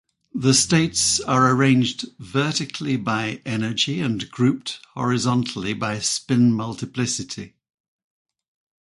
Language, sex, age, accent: English, male, 60-69, England English